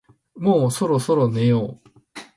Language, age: Japanese, 50-59